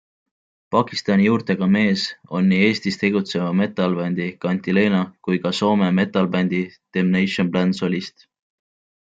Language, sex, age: Estonian, male, 19-29